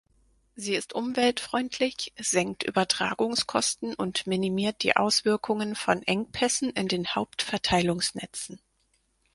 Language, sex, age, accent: German, female, 30-39, Deutschland Deutsch